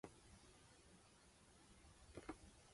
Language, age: Chinese, 30-39